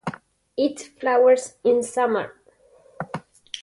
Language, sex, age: English, male, 19-29